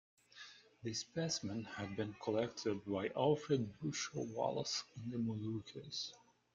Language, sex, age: English, male, 19-29